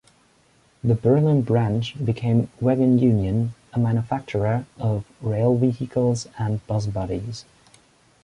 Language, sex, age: English, male, 19-29